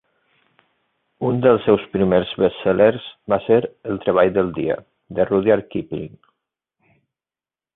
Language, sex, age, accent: Catalan, male, 40-49, valencià